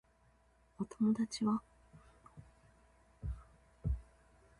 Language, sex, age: Japanese, female, 30-39